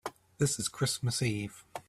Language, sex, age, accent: English, male, 30-39, New Zealand English